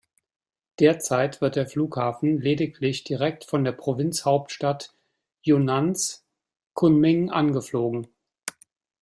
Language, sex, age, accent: German, male, 50-59, Deutschland Deutsch